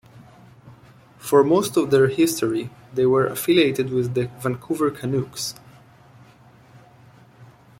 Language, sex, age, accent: English, male, 19-29, United States English